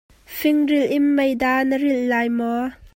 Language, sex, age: Hakha Chin, female, 19-29